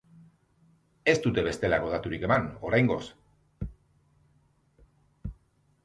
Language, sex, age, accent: Basque, male, 40-49, Mendebalekoa (Araba, Bizkaia, Gipuzkoako mendebaleko herri batzuk)